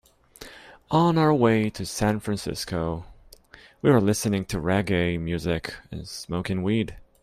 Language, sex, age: English, male, 30-39